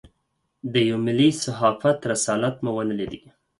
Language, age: Pashto, 30-39